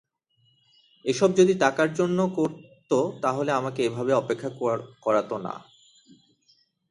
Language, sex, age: Bengali, male, 19-29